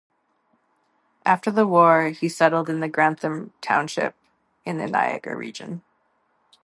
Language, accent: English, Canadian English